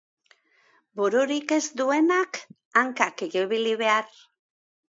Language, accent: Basque, Erdialdekoa edo Nafarra (Gipuzkoa, Nafarroa)